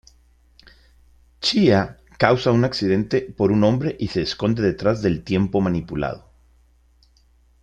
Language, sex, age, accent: Spanish, male, 50-59, México